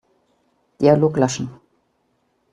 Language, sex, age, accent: German, female, 50-59, Deutschland Deutsch